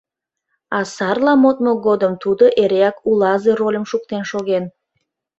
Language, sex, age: Mari, female, 40-49